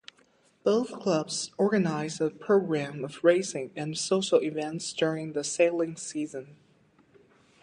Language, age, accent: English, 19-29, United States English